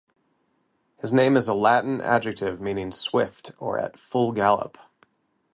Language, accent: English, United States English